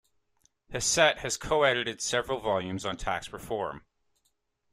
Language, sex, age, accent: English, male, 19-29, Canadian English